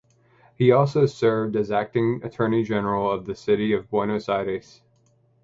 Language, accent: English, United States English